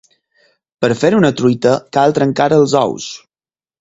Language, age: Catalan, 19-29